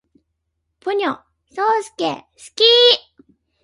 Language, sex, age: Japanese, female, 19-29